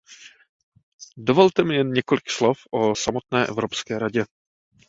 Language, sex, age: Czech, male, 30-39